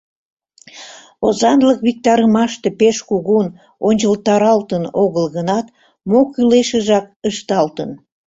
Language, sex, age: Mari, female, 70-79